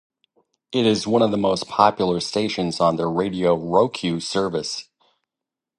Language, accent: English, United States English